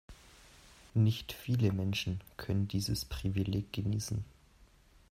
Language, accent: German, Deutschland Deutsch